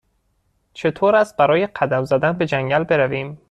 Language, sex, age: Persian, male, 19-29